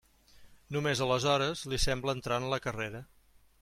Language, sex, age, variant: Catalan, male, 50-59, Central